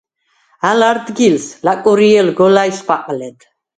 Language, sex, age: Svan, female, 70-79